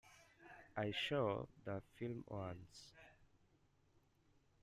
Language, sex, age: English, male, 19-29